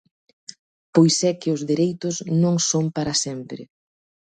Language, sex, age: Galician, female, 30-39